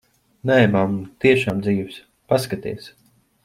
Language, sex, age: Latvian, male, 19-29